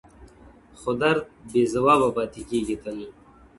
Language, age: Pashto, 19-29